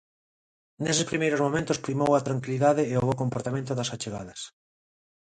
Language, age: Galician, 30-39